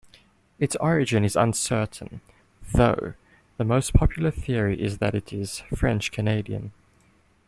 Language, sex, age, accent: English, male, 19-29, Southern African (South Africa, Zimbabwe, Namibia)